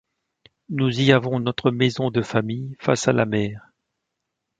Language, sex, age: French, male, 40-49